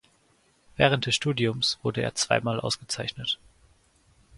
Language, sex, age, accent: German, male, 19-29, Deutschland Deutsch